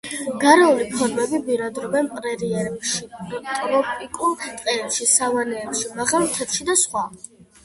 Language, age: Georgian, under 19